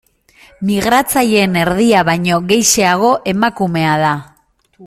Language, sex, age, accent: Basque, female, 19-29, Mendebalekoa (Araba, Bizkaia, Gipuzkoako mendebaleko herri batzuk)